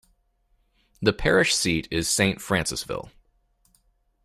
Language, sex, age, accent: English, male, 40-49, United States English